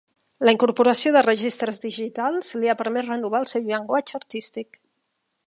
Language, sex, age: Catalan, female, 50-59